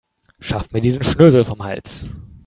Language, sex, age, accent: German, male, 19-29, Deutschland Deutsch